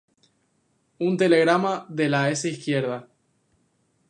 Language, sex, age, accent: Spanish, male, 19-29, España: Islas Canarias